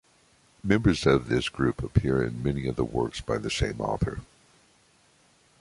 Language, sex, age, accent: English, male, 60-69, United States English